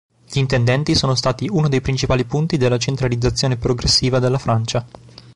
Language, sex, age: Italian, male, 19-29